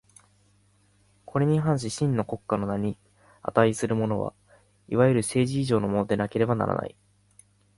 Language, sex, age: Japanese, male, 19-29